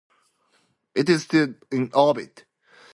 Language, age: English, 19-29